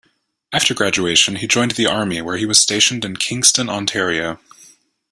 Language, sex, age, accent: English, male, 19-29, United States English